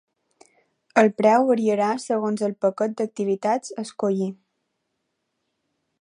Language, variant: Catalan, Balear